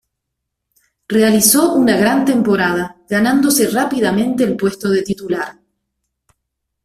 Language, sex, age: Spanish, female, 40-49